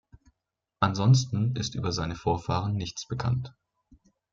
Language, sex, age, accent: German, male, 19-29, Deutschland Deutsch